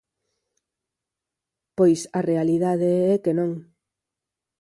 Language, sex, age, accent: Galician, female, 40-49, Normativo (estándar)